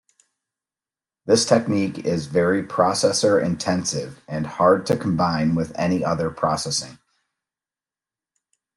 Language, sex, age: English, male, 40-49